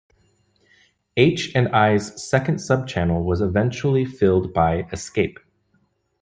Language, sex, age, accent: English, male, 19-29, United States English